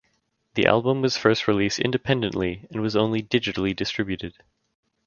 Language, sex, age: English, male, under 19